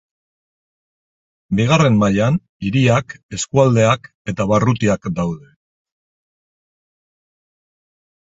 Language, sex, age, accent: Basque, male, 50-59, Mendebalekoa (Araba, Bizkaia, Gipuzkoako mendebaleko herri batzuk)